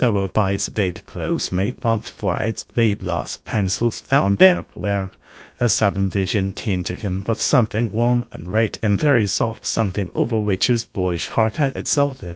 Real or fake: fake